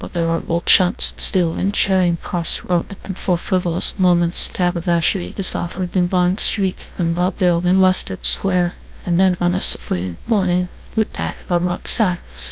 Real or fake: fake